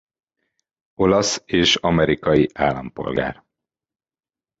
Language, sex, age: Hungarian, male, 40-49